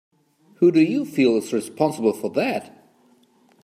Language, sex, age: English, male, 40-49